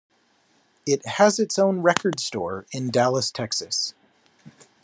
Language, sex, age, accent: English, male, 40-49, United States English